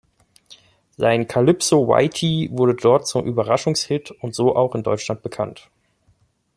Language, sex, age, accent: German, male, 30-39, Deutschland Deutsch